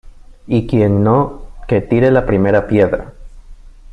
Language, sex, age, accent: Spanish, male, 19-29, Andino-Pacífico: Colombia, Perú, Ecuador, oeste de Bolivia y Venezuela andina